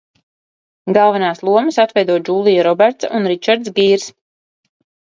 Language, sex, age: Latvian, female, 30-39